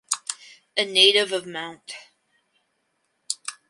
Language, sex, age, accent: English, female, 19-29, United States English